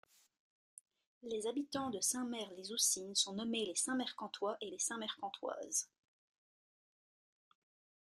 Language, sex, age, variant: French, female, 19-29, Français de métropole